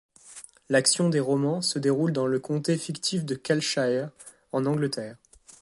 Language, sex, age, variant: French, male, 19-29, Français de métropole